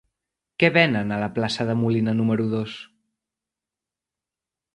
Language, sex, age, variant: Catalan, male, 30-39, Central